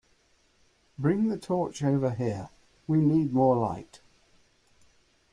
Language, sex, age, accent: English, male, 40-49, England English